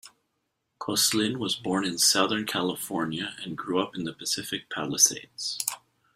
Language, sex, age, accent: English, male, 30-39, Canadian English